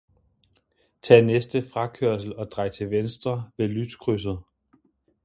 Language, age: Danish, 30-39